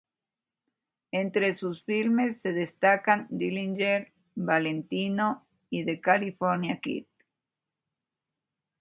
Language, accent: Spanish, Andino-Pacífico: Colombia, Perú, Ecuador, oeste de Bolivia y Venezuela andina